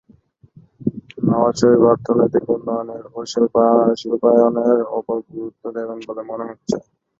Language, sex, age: Bengali, male, 19-29